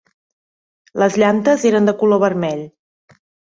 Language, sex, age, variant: Catalan, female, 40-49, Central